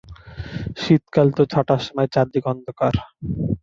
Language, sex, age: Bengali, male, 19-29